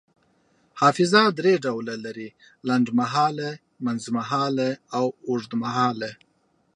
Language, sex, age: Pashto, male, 30-39